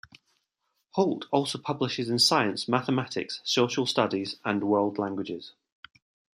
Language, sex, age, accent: English, male, 40-49, Scottish English